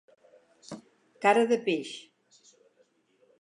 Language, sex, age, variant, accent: Catalan, female, 60-69, Central, Català central